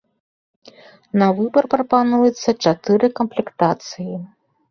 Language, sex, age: Belarusian, female, 50-59